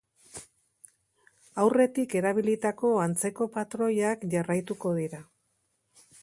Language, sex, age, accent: Basque, female, 60-69, Mendebalekoa (Araba, Bizkaia, Gipuzkoako mendebaleko herri batzuk)